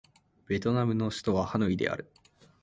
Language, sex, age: Japanese, male, 19-29